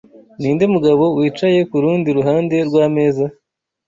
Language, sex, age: Kinyarwanda, male, 19-29